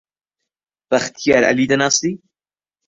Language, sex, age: Central Kurdish, male, 19-29